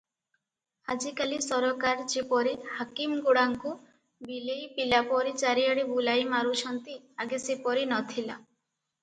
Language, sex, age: Odia, female, 19-29